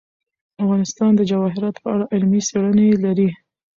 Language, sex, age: Pashto, female, 19-29